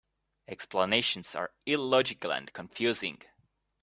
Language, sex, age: English, male, 30-39